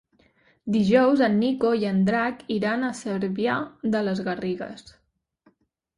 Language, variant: Catalan, Central